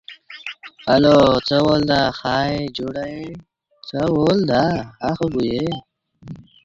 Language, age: Pashto, 19-29